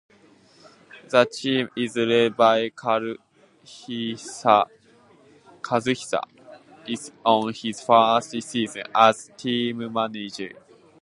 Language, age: English, under 19